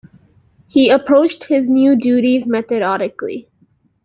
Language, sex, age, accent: English, female, 19-29, Canadian English